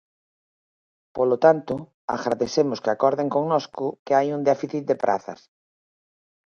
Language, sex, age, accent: Galician, female, 50-59, Atlántico (seseo e gheada)